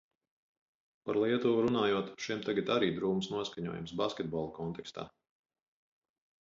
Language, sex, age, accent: Latvian, male, 50-59, Vidus dialekts